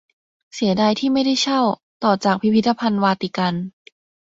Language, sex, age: Thai, female, under 19